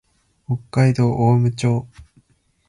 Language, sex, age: Japanese, male, 19-29